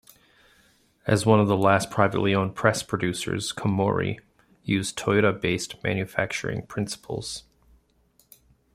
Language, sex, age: English, male, 40-49